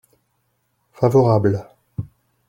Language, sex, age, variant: French, male, 30-39, Français de métropole